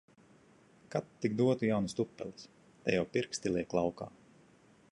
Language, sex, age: Latvian, male, 30-39